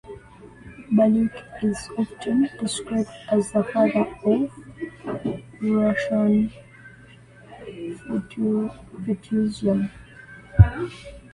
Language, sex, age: English, female, 19-29